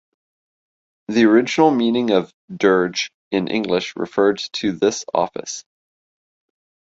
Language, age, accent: English, 30-39, Canadian English